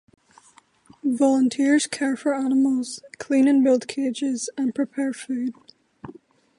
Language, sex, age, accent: English, female, under 19, Irish English